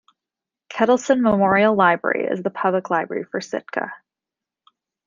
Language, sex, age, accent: English, female, 30-39, United States English